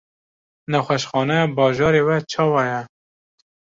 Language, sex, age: Kurdish, male, 19-29